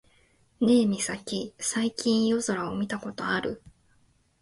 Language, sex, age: Japanese, female, 19-29